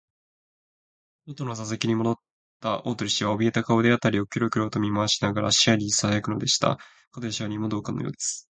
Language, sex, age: Japanese, male, 19-29